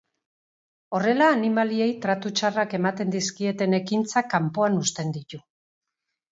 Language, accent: Basque, Erdialdekoa edo Nafarra (Gipuzkoa, Nafarroa)